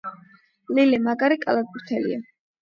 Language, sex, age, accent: Georgian, male, under 19, ჩვეულებრივი